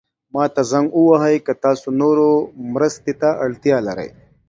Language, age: Pashto, 30-39